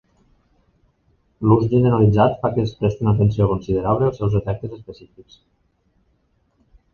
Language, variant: Catalan, Septentrional